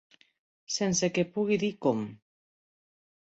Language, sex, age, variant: Catalan, female, 50-59, Septentrional